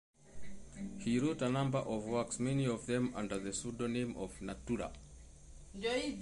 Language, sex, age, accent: English, male, 30-39, Southern African (South Africa, Zimbabwe, Namibia)